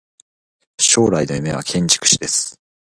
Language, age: Japanese, 19-29